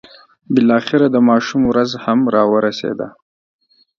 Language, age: Pashto, 30-39